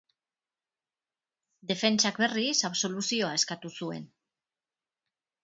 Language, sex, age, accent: Basque, female, 50-59, Mendebalekoa (Araba, Bizkaia, Gipuzkoako mendebaleko herri batzuk)